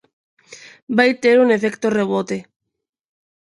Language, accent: Galician, Neofalante